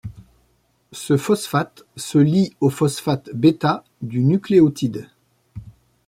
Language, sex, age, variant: French, male, 40-49, Français de métropole